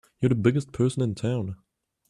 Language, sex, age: English, male, 19-29